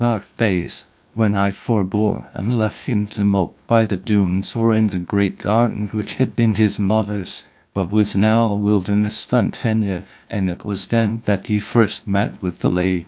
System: TTS, GlowTTS